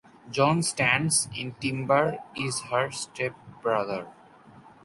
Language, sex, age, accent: English, male, under 19, India and South Asia (India, Pakistan, Sri Lanka)